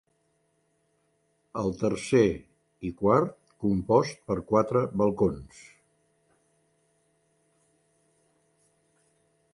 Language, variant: Catalan, Central